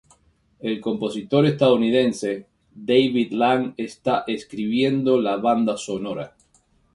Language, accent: Spanish, Rioplatense: Argentina, Uruguay, este de Bolivia, Paraguay